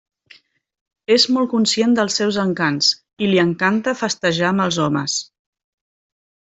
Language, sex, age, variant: Catalan, female, 40-49, Central